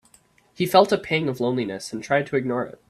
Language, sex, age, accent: English, female, under 19, United States English